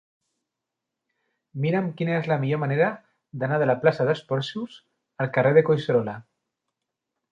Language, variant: Catalan, Central